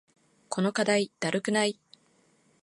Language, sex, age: Japanese, female, 19-29